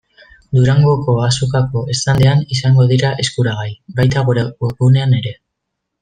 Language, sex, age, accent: Basque, female, 19-29, Mendebalekoa (Araba, Bizkaia, Gipuzkoako mendebaleko herri batzuk)